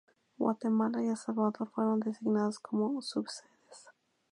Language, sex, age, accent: Spanish, female, 30-39, México